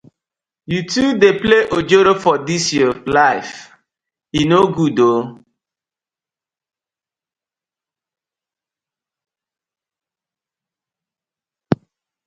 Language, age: Nigerian Pidgin, 30-39